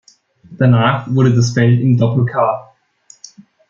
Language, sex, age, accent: German, male, under 19, Österreichisches Deutsch